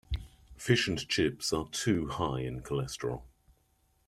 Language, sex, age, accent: English, male, 30-39, England English